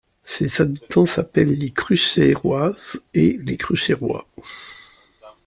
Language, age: French, 50-59